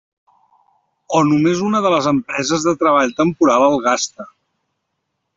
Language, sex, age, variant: Catalan, male, 50-59, Central